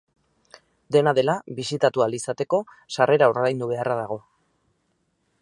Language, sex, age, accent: Basque, female, 40-49, Erdialdekoa edo Nafarra (Gipuzkoa, Nafarroa)